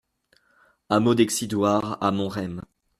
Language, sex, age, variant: French, male, 19-29, Français de métropole